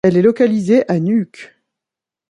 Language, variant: French, Français de métropole